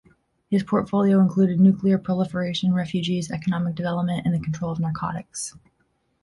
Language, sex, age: English, female, 19-29